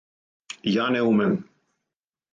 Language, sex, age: Serbian, male, 50-59